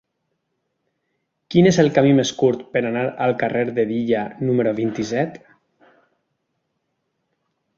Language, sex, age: Catalan, male, 40-49